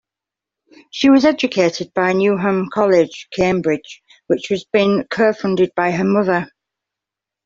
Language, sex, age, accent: English, female, 40-49, England English